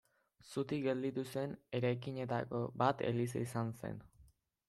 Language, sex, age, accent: Basque, male, under 19, Erdialdekoa edo Nafarra (Gipuzkoa, Nafarroa)